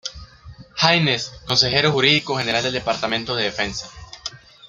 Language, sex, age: Spanish, male, under 19